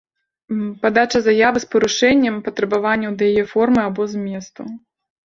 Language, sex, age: Belarusian, female, 30-39